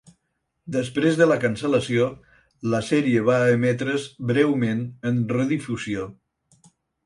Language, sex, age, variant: Catalan, male, 60-69, Central